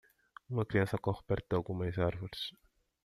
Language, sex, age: Portuguese, male, 30-39